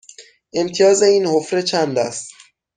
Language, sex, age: Persian, male, 19-29